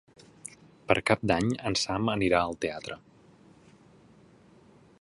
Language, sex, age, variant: Catalan, male, 19-29, Central